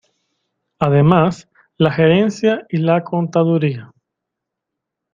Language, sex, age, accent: Spanish, male, 30-39, Caribe: Cuba, Venezuela, Puerto Rico, República Dominicana, Panamá, Colombia caribeña, México caribeño, Costa del golfo de México